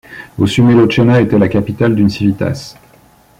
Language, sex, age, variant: French, male, 30-39, Français de métropole